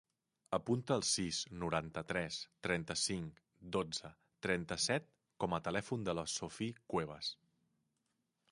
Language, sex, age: Catalan, male, 40-49